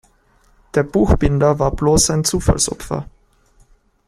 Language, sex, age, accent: German, male, 19-29, Österreichisches Deutsch